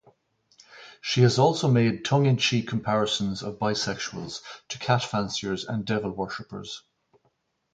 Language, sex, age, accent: English, male, 50-59, Irish English